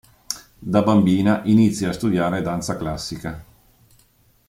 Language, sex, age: Italian, male, 40-49